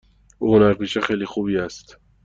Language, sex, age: Persian, male, 19-29